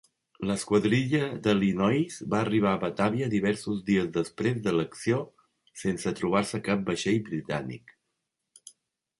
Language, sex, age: Catalan, male, 50-59